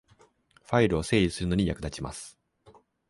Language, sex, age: Japanese, male, 19-29